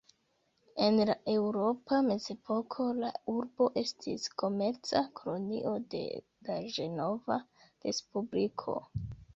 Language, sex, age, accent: Esperanto, female, 19-29, Internacia